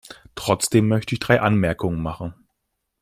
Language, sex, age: German, male, 19-29